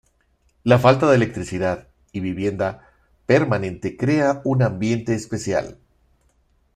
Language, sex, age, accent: Spanish, male, 50-59, México